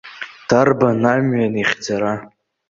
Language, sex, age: Abkhazian, male, under 19